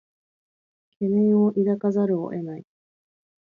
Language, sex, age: Japanese, female, 30-39